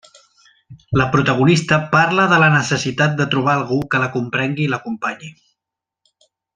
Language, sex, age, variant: Catalan, male, 40-49, Central